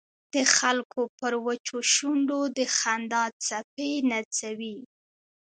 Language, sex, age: Pashto, female, 19-29